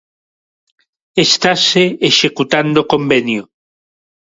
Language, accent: Galician, Neofalante